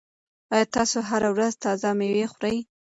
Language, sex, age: Pashto, female, 19-29